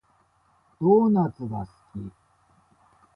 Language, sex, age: Japanese, male, 40-49